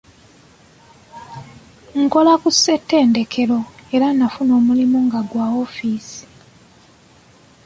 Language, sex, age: Ganda, female, 19-29